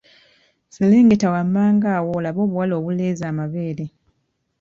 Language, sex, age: Ganda, female, 30-39